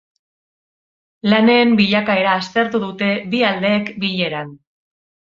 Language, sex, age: Basque, female, 40-49